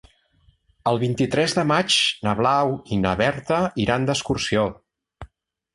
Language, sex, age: Catalan, male, 50-59